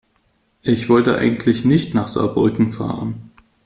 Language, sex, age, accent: German, male, 30-39, Deutschland Deutsch